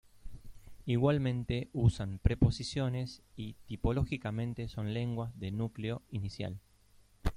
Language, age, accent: Spanish, 30-39, Rioplatense: Argentina, Uruguay, este de Bolivia, Paraguay